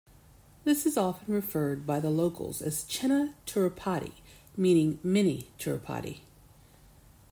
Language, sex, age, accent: English, female, 40-49, United States English